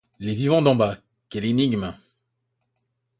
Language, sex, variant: French, male, Français de métropole